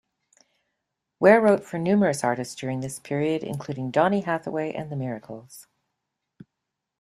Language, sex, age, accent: English, female, 60-69, Canadian English